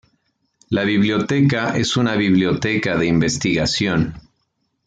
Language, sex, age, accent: Spanish, male, 30-39, México